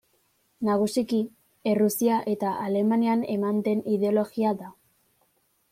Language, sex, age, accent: Basque, female, under 19, Mendebalekoa (Araba, Bizkaia, Gipuzkoako mendebaleko herri batzuk)